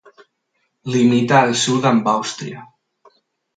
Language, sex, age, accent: Catalan, male, 19-29, valencià